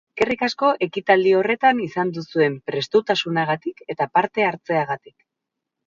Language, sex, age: Basque, female, 40-49